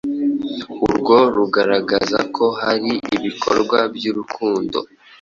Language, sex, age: Kinyarwanda, male, 19-29